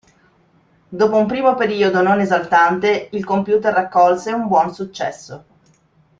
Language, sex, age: Italian, female, 40-49